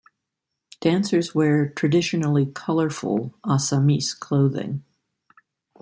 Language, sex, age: English, female, 60-69